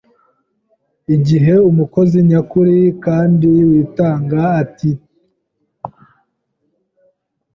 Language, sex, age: Kinyarwanda, male, 19-29